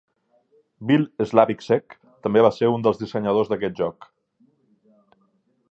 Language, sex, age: Catalan, male, 40-49